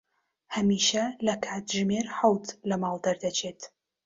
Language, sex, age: Central Kurdish, female, 30-39